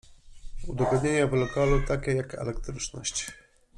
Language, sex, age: Polish, male, 40-49